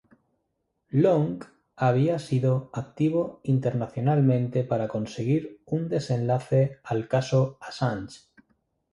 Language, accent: Spanish, España: Norte peninsular (Asturias, Castilla y León, Cantabria, País Vasco, Navarra, Aragón, La Rioja, Guadalajara, Cuenca)